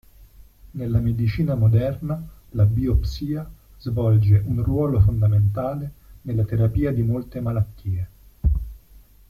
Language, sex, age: Italian, male, 30-39